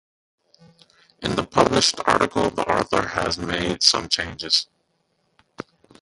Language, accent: English, United States English